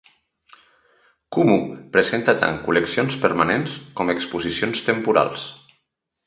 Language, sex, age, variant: Catalan, male, 40-49, Central